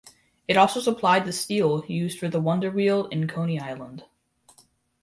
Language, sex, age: English, male, under 19